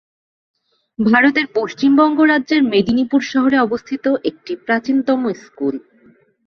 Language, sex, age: Bengali, female, 30-39